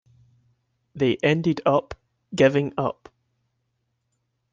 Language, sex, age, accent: English, male, 19-29, Scottish English